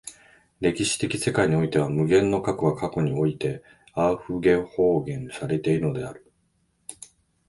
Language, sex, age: Japanese, male, 50-59